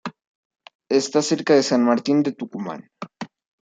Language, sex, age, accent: Spanish, male, under 19, México